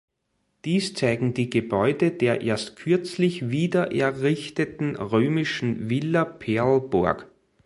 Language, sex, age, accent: German, male, 40-49, Österreichisches Deutsch